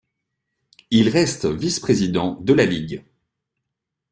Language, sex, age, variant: French, male, 30-39, Français de métropole